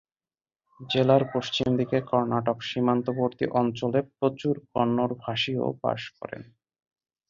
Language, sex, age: Bengali, male, 19-29